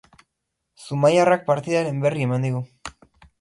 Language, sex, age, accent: Basque, male, 19-29, Erdialdekoa edo Nafarra (Gipuzkoa, Nafarroa)